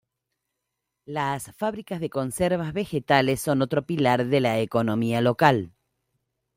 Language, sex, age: Spanish, female, 50-59